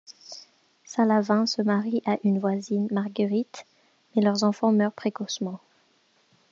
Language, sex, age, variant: French, female, under 19, Français de métropole